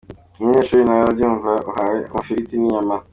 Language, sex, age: Kinyarwanda, male, under 19